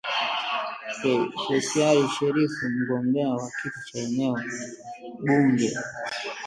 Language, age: Swahili, 19-29